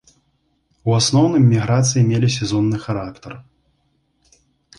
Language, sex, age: Belarusian, male, 19-29